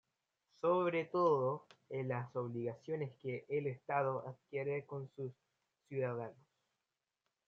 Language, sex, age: Spanish, male, 19-29